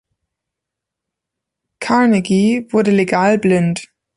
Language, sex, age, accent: German, female, 19-29, Deutschland Deutsch